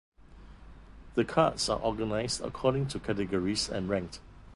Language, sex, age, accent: English, male, 50-59, Singaporean English